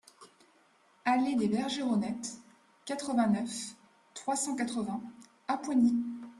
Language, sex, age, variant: French, female, 19-29, Français de métropole